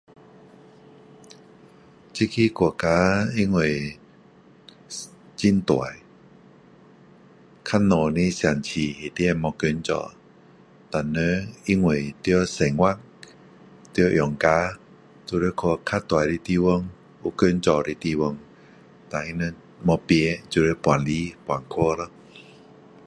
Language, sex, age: Min Dong Chinese, male, 50-59